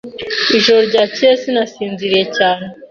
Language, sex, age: Kinyarwanda, female, 19-29